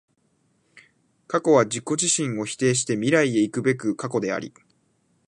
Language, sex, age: Japanese, male, 19-29